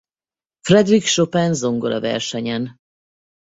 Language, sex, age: Hungarian, female, 50-59